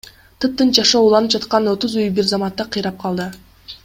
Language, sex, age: Kyrgyz, female, 19-29